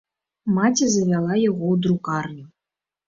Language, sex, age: Belarusian, female, 30-39